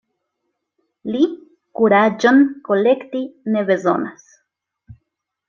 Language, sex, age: Esperanto, female, 40-49